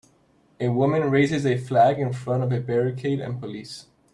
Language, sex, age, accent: English, male, 30-39, United States English